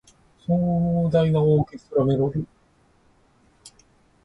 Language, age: Japanese, 30-39